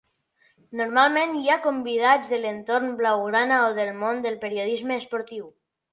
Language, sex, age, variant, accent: Catalan, male, under 19, Nord-Occidental, Tortosí